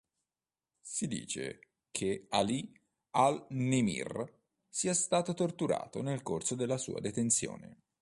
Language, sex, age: Italian, male, 30-39